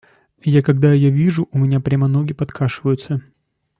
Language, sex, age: Russian, male, 30-39